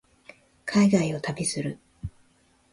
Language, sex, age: Japanese, female, 30-39